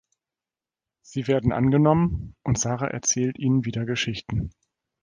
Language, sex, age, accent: German, male, 30-39, Deutschland Deutsch